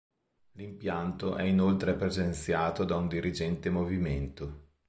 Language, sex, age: Italian, male, 40-49